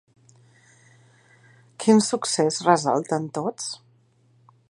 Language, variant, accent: Catalan, Central, central